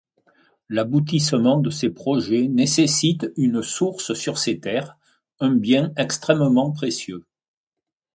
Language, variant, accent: French, Français de métropole, Français du sud de la France